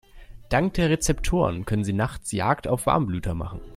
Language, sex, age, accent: German, male, 19-29, Deutschland Deutsch